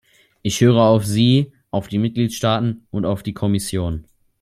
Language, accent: German, Deutschland Deutsch